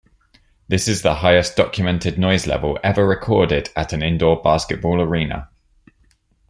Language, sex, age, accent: English, male, 30-39, England English